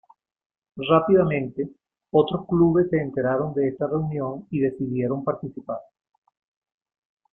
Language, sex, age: Spanish, male, 60-69